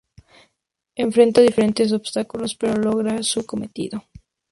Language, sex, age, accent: Spanish, female, 19-29, México